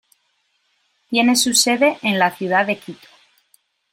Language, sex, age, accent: Spanish, female, 40-49, España: Norte peninsular (Asturias, Castilla y León, Cantabria, País Vasco, Navarra, Aragón, La Rioja, Guadalajara, Cuenca)